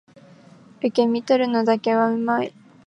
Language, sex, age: Japanese, female, 19-29